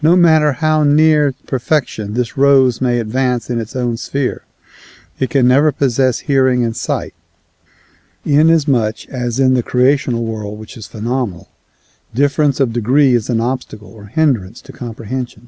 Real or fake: real